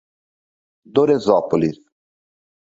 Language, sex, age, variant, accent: Portuguese, male, 50-59, Portuguese (Brasil), Paulista